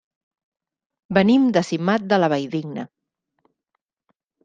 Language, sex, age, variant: Catalan, female, 40-49, Central